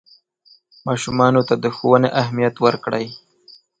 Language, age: Pashto, 19-29